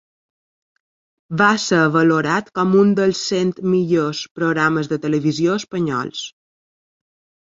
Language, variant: Catalan, Balear